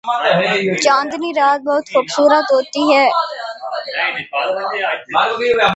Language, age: Urdu, 40-49